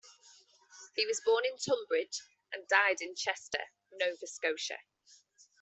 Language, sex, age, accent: English, female, 30-39, England English